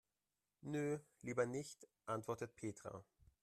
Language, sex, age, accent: German, male, 19-29, Deutschland Deutsch